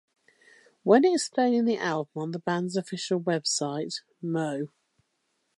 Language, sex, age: English, female, 50-59